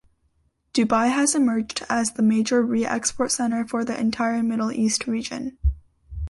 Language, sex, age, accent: English, female, under 19, United States English